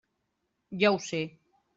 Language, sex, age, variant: Catalan, female, 40-49, Central